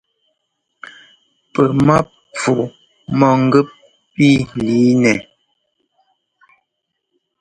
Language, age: Ngomba, 19-29